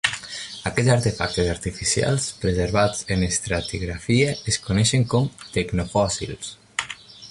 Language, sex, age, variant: Catalan, male, 19-29, Nord-Occidental